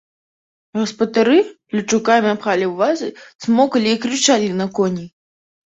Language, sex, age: Belarusian, female, 19-29